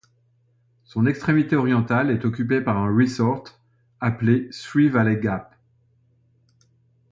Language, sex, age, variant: French, male, 60-69, Français de métropole